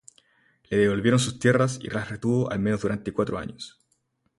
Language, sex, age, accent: Spanish, male, 19-29, Chileno: Chile, Cuyo